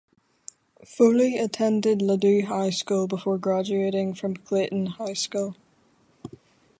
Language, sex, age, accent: English, female, 19-29, Irish English